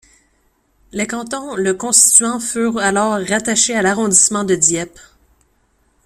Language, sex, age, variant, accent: French, female, 19-29, Français d'Amérique du Nord, Français du Canada